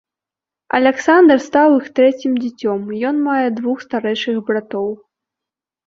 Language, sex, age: Belarusian, female, under 19